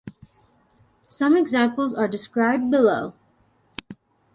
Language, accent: English, United States English